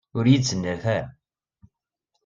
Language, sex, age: Kabyle, male, 40-49